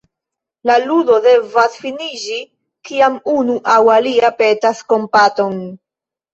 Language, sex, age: Esperanto, female, 19-29